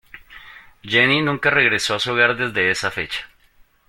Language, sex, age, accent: Spanish, male, 40-49, Andino-Pacífico: Colombia, Perú, Ecuador, oeste de Bolivia y Venezuela andina